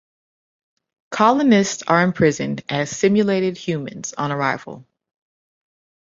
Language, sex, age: English, female, 40-49